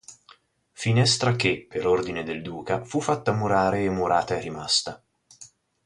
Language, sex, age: Italian, male, 30-39